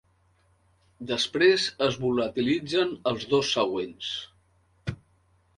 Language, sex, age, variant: Catalan, male, 50-59, Central